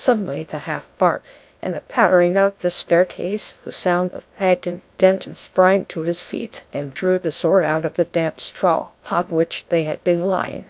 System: TTS, GlowTTS